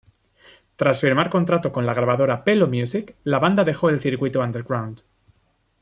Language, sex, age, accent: Spanish, male, 19-29, España: Norte peninsular (Asturias, Castilla y León, Cantabria, País Vasco, Navarra, Aragón, La Rioja, Guadalajara, Cuenca)